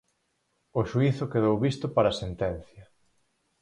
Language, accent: Galician, Normativo (estándar)